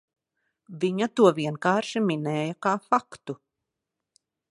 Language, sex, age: Latvian, female, 40-49